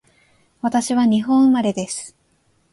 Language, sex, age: Japanese, female, 19-29